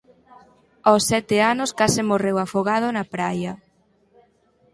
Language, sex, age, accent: Galician, female, 19-29, Normativo (estándar)